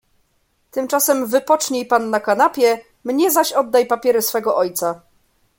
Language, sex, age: Polish, female, 19-29